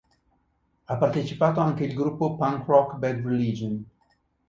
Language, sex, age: Italian, male, 50-59